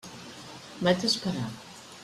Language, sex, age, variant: Catalan, female, 50-59, Central